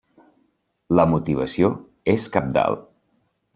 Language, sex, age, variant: Catalan, male, 30-39, Central